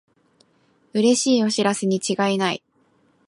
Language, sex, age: Japanese, female, 19-29